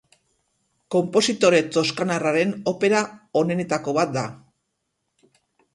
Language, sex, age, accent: Basque, female, 50-59, Erdialdekoa edo Nafarra (Gipuzkoa, Nafarroa)